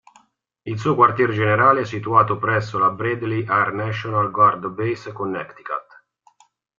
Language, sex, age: Italian, male, 40-49